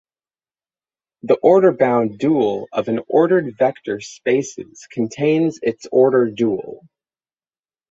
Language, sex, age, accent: English, male, under 19, United States English